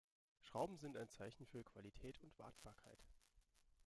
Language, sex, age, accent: German, male, 30-39, Deutschland Deutsch